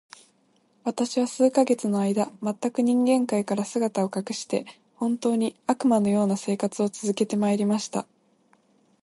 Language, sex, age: Japanese, female, 19-29